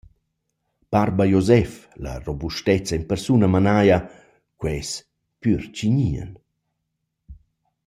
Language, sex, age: Romansh, male, 40-49